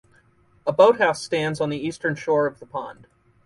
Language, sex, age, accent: English, male, 30-39, United States English